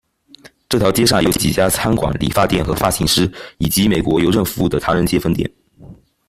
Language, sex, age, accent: Chinese, male, under 19, 出生地：福建省